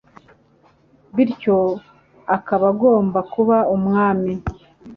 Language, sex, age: Kinyarwanda, male, 19-29